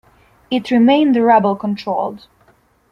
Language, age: English, 19-29